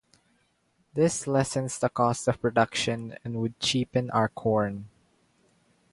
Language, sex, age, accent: English, male, 19-29, Filipino